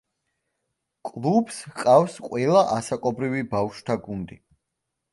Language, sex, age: Georgian, male, 19-29